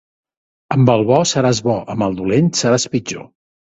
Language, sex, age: Catalan, male, 60-69